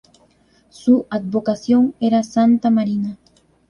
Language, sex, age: Spanish, female, 19-29